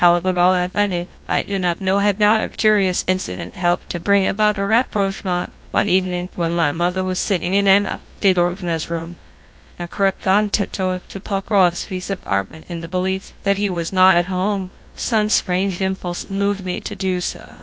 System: TTS, GlowTTS